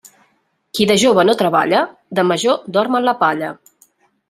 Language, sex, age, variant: Catalan, female, 40-49, Central